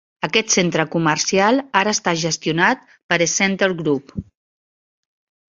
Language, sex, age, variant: Catalan, female, 50-59, Central